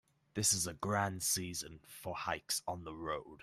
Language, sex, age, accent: English, male, under 19, England English